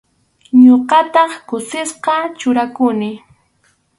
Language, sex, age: Arequipa-La Unión Quechua, female, 19-29